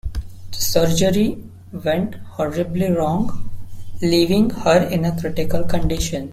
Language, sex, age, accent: English, male, 19-29, India and South Asia (India, Pakistan, Sri Lanka)